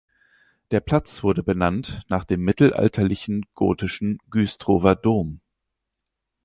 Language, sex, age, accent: German, male, 19-29, Deutschland Deutsch